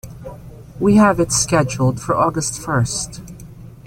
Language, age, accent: English, 40-49, Filipino